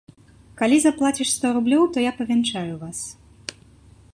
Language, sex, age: Belarusian, female, 19-29